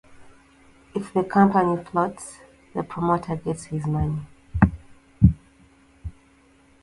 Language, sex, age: English, female, 19-29